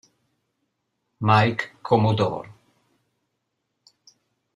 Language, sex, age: Italian, male, 50-59